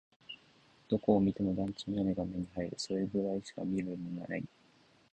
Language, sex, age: Japanese, male, 19-29